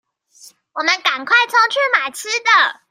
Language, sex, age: Chinese, female, 19-29